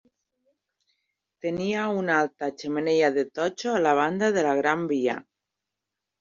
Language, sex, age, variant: Catalan, female, 40-49, Septentrional